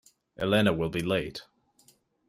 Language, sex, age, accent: English, male, 19-29, Canadian English